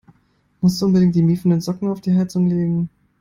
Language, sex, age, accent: German, male, 19-29, Deutschland Deutsch